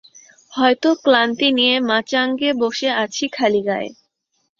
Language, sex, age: Bengali, female, under 19